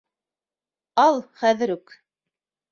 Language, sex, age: Bashkir, female, 19-29